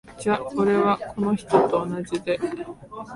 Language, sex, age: Japanese, female, 19-29